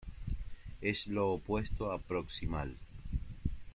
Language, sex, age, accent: Spanish, male, 40-49, Rioplatense: Argentina, Uruguay, este de Bolivia, Paraguay